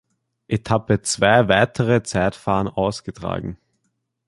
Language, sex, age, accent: German, male, under 19, Österreichisches Deutsch